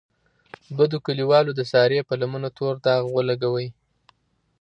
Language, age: Pashto, 30-39